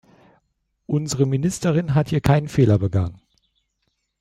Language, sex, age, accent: German, male, 40-49, Deutschland Deutsch